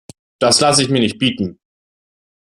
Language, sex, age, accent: German, male, 19-29, Deutschland Deutsch